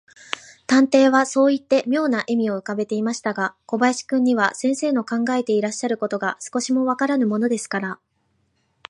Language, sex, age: Japanese, female, 19-29